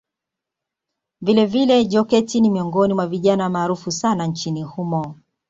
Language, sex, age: Swahili, female, 30-39